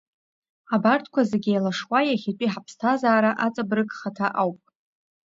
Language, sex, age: Abkhazian, female, under 19